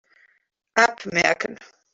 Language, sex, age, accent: German, female, 40-49, Deutschland Deutsch